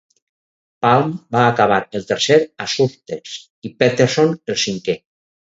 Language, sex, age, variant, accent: Catalan, male, 60-69, Valencià meridional, valencià